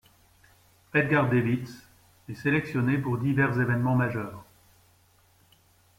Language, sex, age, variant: French, male, 50-59, Français de métropole